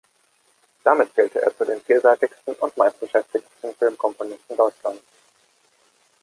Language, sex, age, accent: German, male, 30-39, Deutschland Deutsch